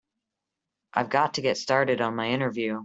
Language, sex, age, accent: English, male, under 19, United States English